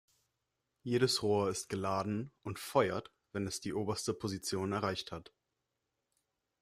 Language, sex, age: German, male, 19-29